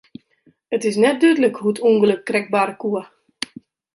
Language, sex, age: Western Frisian, female, 40-49